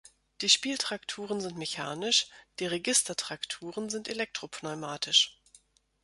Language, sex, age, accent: German, female, 40-49, Deutschland Deutsch